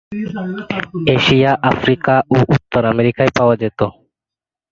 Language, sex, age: Bengali, male, 19-29